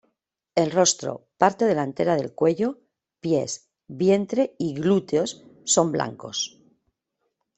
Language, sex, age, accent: Spanish, female, 50-59, España: Norte peninsular (Asturias, Castilla y León, Cantabria, País Vasco, Navarra, Aragón, La Rioja, Guadalajara, Cuenca)